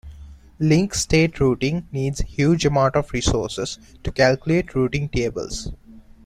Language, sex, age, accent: English, male, 19-29, England English